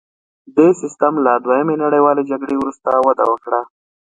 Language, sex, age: Pashto, male, 19-29